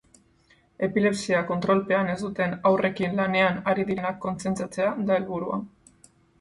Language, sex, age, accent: Basque, female, 19-29, Mendebalekoa (Araba, Bizkaia, Gipuzkoako mendebaleko herri batzuk)